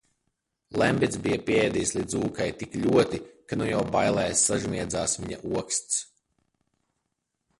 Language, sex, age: Latvian, male, 19-29